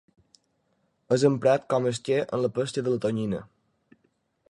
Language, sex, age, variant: Catalan, male, under 19, Balear